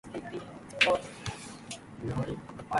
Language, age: English, 30-39